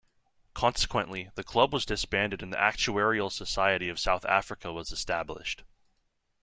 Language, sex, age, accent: English, male, 19-29, United States English